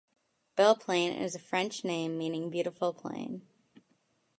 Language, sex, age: English, female, under 19